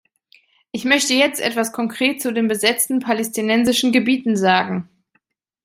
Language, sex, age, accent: German, female, 30-39, Deutschland Deutsch